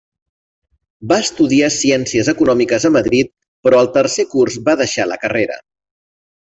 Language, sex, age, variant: Catalan, male, 40-49, Central